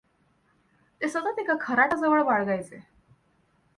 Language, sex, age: Marathi, female, under 19